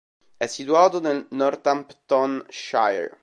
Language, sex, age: Italian, male, 19-29